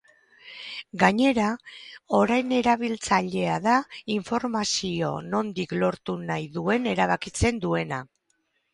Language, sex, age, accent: Basque, female, 60-69, Erdialdekoa edo Nafarra (Gipuzkoa, Nafarroa)